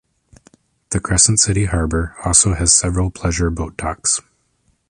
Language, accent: English, United States English